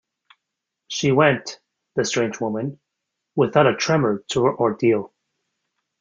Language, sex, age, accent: English, male, 30-39, Canadian English